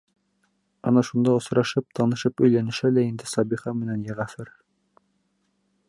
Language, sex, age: Bashkir, male, 19-29